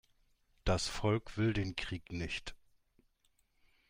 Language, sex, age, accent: German, male, 50-59, Deutschland Deutsch